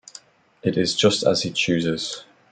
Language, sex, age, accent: English, male, 30-39, England English